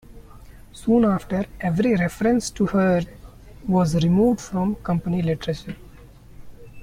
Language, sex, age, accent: English, male, 19-29, India and South Asia (India, Pakistan, Sri Lanka)